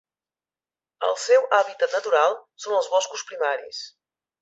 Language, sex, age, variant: Catalan, female, 30-39, Central